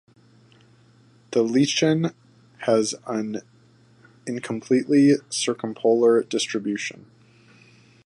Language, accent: English, United States English